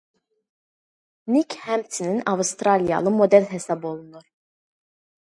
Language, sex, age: Azerbaijani, female, under 19